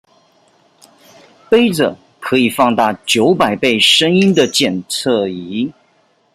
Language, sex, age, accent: Chinese, male, 40-49, 出生地：臺北市